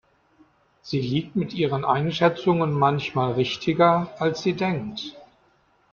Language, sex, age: German, male, 60-69